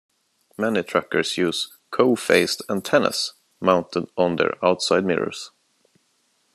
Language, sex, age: English, male, 30-39